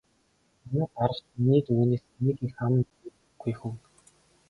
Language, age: Mongolian, 19-29